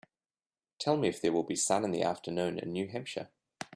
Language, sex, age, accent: English, male, 30-39, New Zealand English